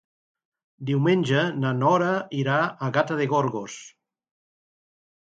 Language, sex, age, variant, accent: Catalan, male, 60-69, Central, central